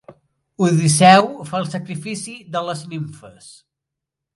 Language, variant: Catalan, Central